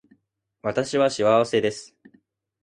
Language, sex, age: Japanese, male, 19-29